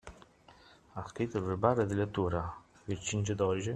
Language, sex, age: Italian, male, 30-39